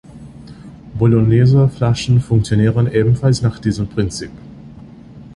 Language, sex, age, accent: German, male, 19-29, Amerikanisches Deutsch